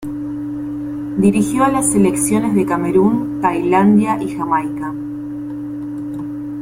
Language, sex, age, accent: Spanish, female, 30-39, Rioplatense: Argentina, Uruguay, este de Bolivia, Paraguay